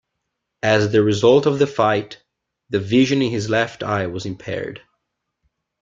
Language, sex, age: English, male, 19-29